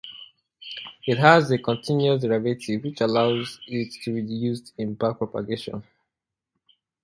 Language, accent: English, England English